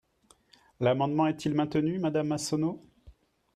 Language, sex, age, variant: French, male, 40-49, Français de métropole